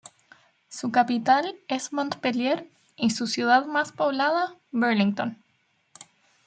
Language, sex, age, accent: Spanish, female, 19-29, Chileno: Chile, Cuyo